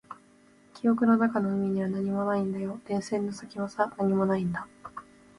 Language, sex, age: Japanese, female, 19-29